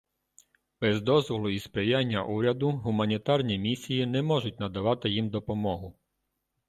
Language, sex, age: Ukrainian, male, 30-39